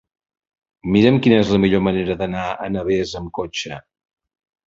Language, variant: Catalan, Central